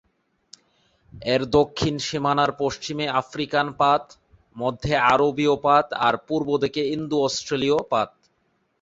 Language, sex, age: Bengali, male, 19-29